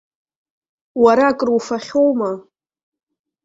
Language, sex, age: Abkhazian, female, 19-29